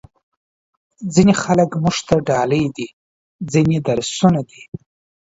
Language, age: Pashto, 19-29